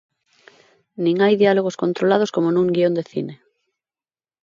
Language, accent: Galician, Neofalante